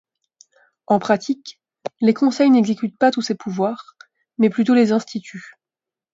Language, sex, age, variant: French, female, 30-39, Français de métropole